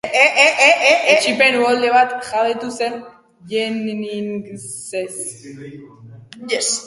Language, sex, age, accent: Basque, female, 90+, Erdialdekoa edo Nafarra (Gipuzkoa, Nafarroa)